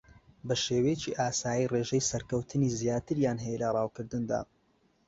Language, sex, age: Central Kurdish, male, 19-29